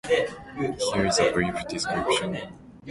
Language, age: English, 19-29